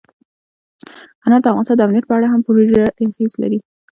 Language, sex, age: Pashto, female, under 19